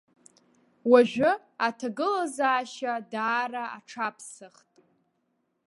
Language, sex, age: Abkhazian, female, under 19